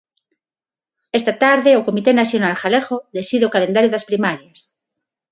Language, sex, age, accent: Galician, female, 40-49, Atlántico (seseo e gheada); Neofalante